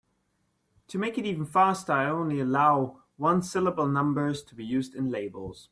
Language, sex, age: English, male, 19-29